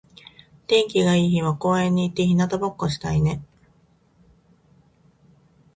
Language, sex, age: Japanese, female, 40-49